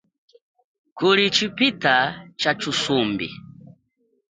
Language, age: Chokwe, 30-39